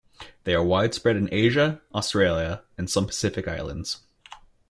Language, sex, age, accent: English, male, 19-29, United States English